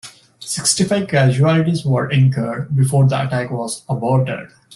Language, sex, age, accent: English, male, 30-39, India and South Asia (India, Pakistan, Sri Lanka)